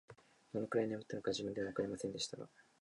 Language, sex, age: Japanese, male, 19-29